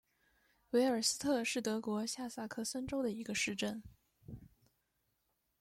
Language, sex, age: Chinese, female, 19-29